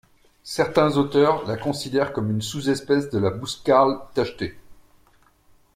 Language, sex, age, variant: French, male, 40-49, Français de métropole